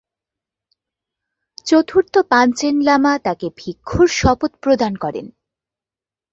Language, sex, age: Bengali, female, under 19